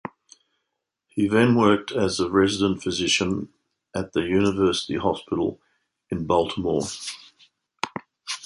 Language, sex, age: English, male, 60-69